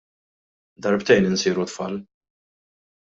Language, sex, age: Maltese, male, 19-29